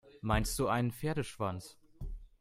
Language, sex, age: German, male, 19-29